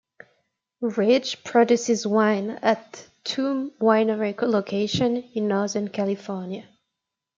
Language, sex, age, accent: English, female, 19-29, Canadian English